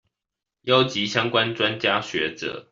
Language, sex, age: Chinese, male, 30-39